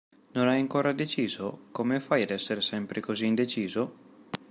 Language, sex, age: Italian, male, 30-39